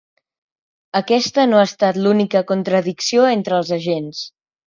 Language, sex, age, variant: Catalan, male, under 19, Central